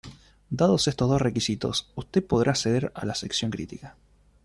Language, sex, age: Spanish, male, 19-29